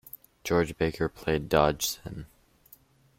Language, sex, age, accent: English, male, under 19, United States English